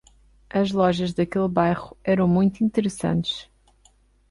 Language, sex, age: Portuguese, female, 30-39